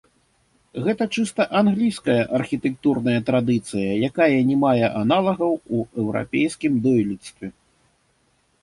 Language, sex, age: Belarusian, male, 50-59